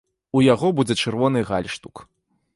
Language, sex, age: Belarusian, male, 30-39